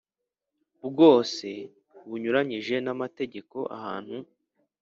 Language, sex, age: Kinyarwanda, male, 19-29